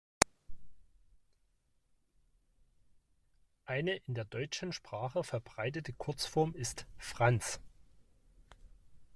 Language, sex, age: German, male, 40-49